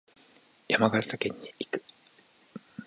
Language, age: Japanese, 50-59